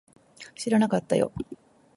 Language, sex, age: Japanese, female, 40-49